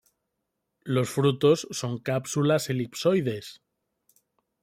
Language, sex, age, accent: Spanish, male, 40-49, España: Norte peninsular (Asturias, Castilla y León, Cantabria, País Vasco, Navarra, Aragón, La Rioja, Guadalajara, Cuenca)